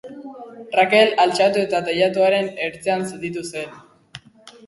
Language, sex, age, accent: Basque, female, 90+, Erdialdekoa edo Nafarra (Gipuzkoa, Nafarroa)